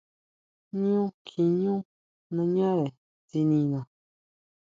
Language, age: Huautla Mazatec, 30-39